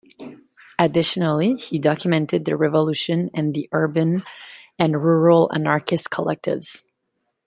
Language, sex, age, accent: English, female, 19-29, Canadian English